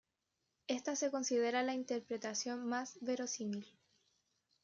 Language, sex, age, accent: Spanish, female, under 19, Chileno: Chile, Cuyo